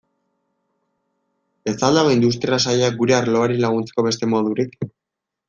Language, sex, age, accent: Basque, male, 19-29, Erdialdekoa edo Nafarra (Gipuzkoa, Nafarroa)